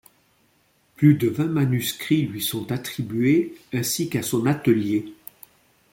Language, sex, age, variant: French, male, 60-69, Français de métropole